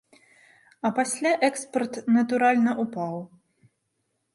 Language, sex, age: Belarusian, female, 30-39